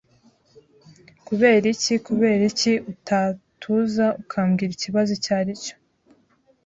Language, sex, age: Kinyarwanda, female, 19-29